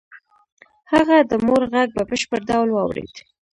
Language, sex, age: Pashto, female, 19-29